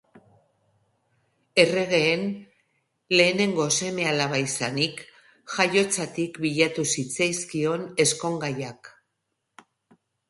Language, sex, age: Basque, female, 50-59